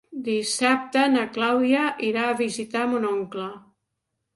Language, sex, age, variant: Catalan, female, 60-69, Central